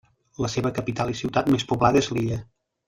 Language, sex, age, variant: Catalan, male, 30-39, Central